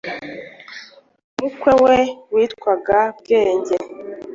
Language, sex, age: Kinyarwanda, female, 19-29